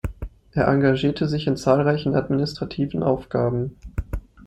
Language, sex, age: German, male, 19-29